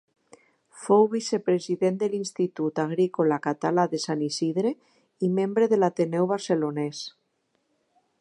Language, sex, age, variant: Catalan, female, 50-59, Central